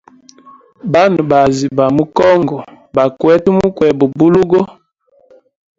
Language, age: Hemba, 30-39